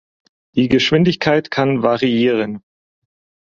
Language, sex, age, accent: German, male, 19-29, Deutschland Deutsch